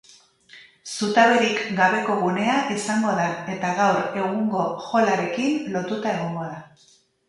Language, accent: Basque, Mendebalekoa (Araba, Bizkaia, Gipuzkoako mendebaleko herri batzuk)